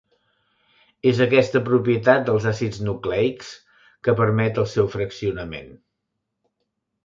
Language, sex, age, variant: Catalan, male, 60-69, Central